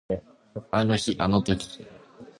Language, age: Japanese, 19-29